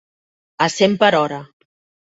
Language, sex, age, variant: Catalan, female, 50-59, Central